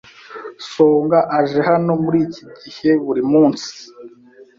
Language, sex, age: Kinyarwanda, male, 19-29